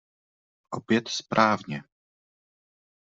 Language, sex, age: Czech, male, 30-39